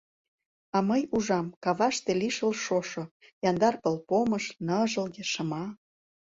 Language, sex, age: Mari, female, 30-39